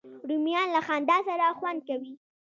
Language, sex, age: Pashto, female, under 19